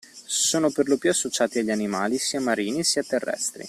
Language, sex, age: Italian, male, 19-29